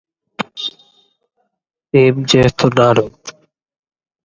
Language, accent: English, United States English